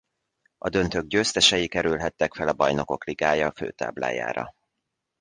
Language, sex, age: Hungarian, male, 40-49